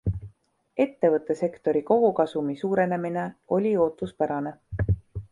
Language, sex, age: Estonian, female, 19-29